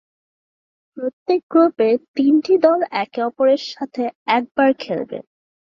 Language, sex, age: Bengali, female, 19-29